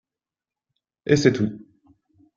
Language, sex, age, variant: French, male, 30-39, Français de métropole